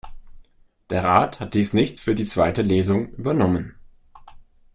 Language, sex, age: German, male, 30-39